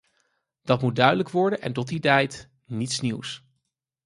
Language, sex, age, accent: Dutch, male, 30-39, Nederlands Nederlands